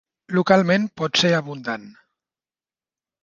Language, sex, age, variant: Catalan, male, 40-49, Central